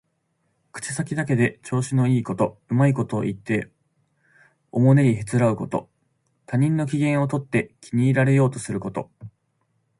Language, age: Japanese, 19-29